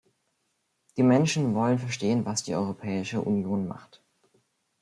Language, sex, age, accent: German, male, under 19, Deutschland Deutsch